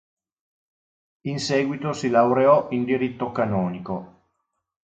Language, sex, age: Italian, male, 60-69